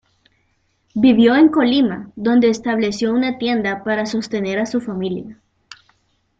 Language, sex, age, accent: Spanish, female, 19-29, América central